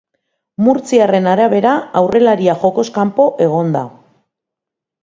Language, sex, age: Basque, female, 50-59